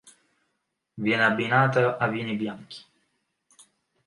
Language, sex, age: Italian, male, 19-29